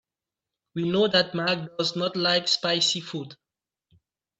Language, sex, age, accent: English, male, 30-39, England English